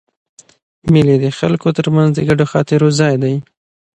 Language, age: Pashto, 19-29